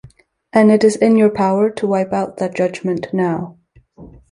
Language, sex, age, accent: English, female, 19-29, United States English